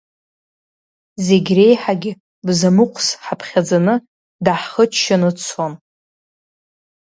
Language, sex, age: Abkhazian, female, under 19